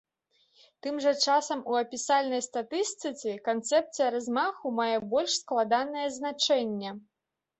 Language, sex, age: Belarusian, female, 19-29